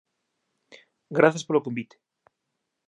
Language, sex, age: Galician, male, 30-39